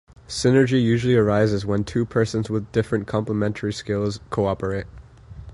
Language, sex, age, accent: English, male, under 19, United States English